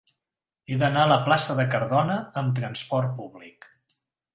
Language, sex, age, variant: Catalan, male, 40-49, Central